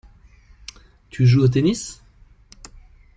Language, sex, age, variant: French, male, 30-39, Français de métropole